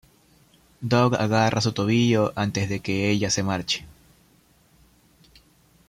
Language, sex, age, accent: Spanish, male, 19-29, Andino-Pacífico: Colombia, Perú, Ecuador, oeste de Bolivia y Venezuela andina